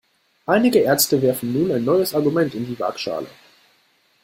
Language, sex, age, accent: German, male, under 19, Deutschland Deutsch